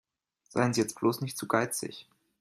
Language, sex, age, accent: German, male, 30-39, Deutschland Deutsch